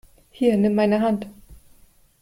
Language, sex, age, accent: German, female, 50-59, Deutschland Deutsch